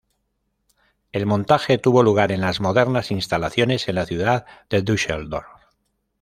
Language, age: Spanish, 30-39